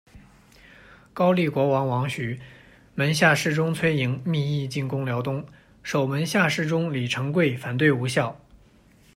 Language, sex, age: Chinese, male, 19-29